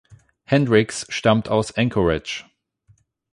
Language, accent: German, Deutschland Deutsch